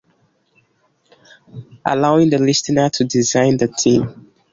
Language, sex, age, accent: English, male, 19-29, England English